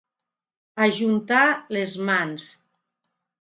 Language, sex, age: Catalan, female, 50-59